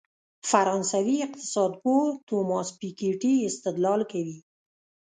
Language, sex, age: Pashto, female, 50-59